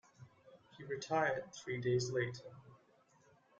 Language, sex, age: English, male, 19-29